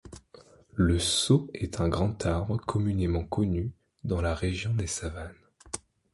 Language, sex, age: French, male, 19-29